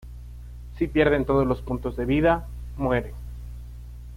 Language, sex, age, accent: Spanish, male, under 19, Andino-Pacífico: Colombia, Perú, Ecuador, oeste de Bolivia y Venezuela andina